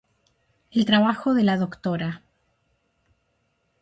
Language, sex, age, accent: Spanish, female, 60-69, Rioplatense: Argentina, Uruguay, este de Bolivia, Paraguay